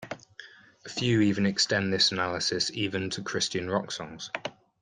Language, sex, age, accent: English, male, 30-39, England English